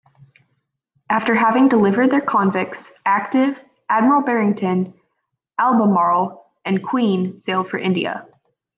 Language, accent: English, United States English